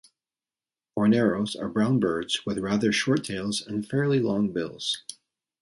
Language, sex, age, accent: English, male, 40-49, United States English